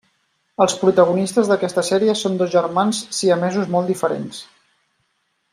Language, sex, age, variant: Catalan, male, 30-39, Central